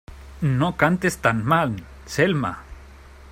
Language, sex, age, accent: Spanish, male, 30-39, España: Norte peninsular (Asturias, Castilla y León, Cantabria, País Vasco, Navarra, Aragón, La Rioja, Guadalajara, Cuenca)